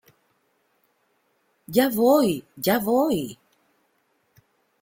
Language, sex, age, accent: Spanish, female, 40-49, América central